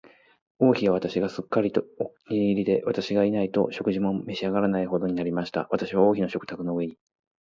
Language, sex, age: Japanese, male, 40-49